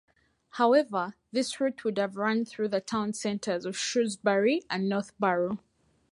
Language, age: English, 19-29